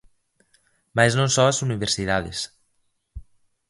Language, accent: Galician, Normativo (estándar)